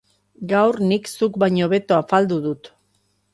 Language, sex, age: Basque, female, 50-59